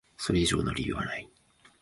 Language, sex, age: Japanese, male, 19-29